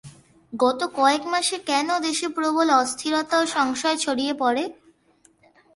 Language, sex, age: Bengali, female, under 19